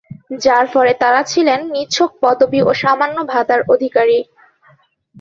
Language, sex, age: Bengali, female, 19-29